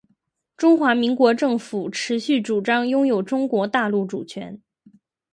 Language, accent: Chinese, 出生地：吉林省